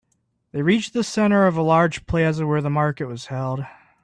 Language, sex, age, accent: English, male, 19-29, United States English